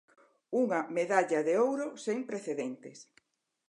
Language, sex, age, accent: Galician, female, 60-69, Normativo (estándar)